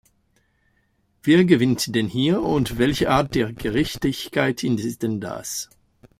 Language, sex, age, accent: German, male, 50-59, Französisch Deutsch